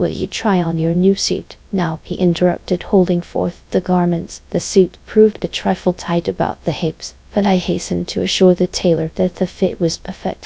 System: TTS, GradTTS